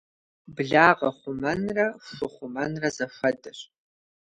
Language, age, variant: Kabardian, 19-29, Адыгэбзэ (Къэбэрдей, Кирил, Урысей)